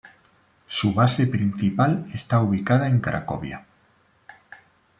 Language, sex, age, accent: Spanish, male, 40-49, España: Norte peninsular (Asturias, Castilla y León, Cantabria, País Vasco, Navarra, Aragón, La Rioja, Guadalajara, Cuenca)